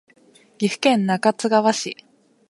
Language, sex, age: Japanese, female, 19-29